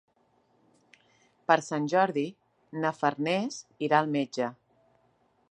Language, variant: Catalan, Central